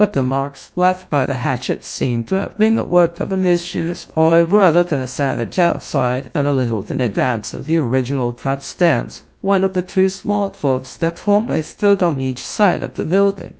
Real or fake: fake